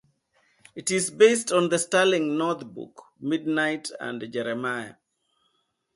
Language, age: English, 50-59